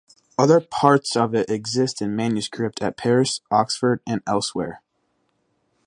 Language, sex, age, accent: English, male, under 19, United States English